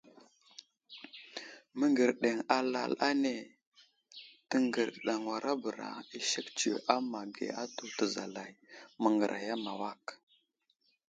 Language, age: Wuzlam, 19-29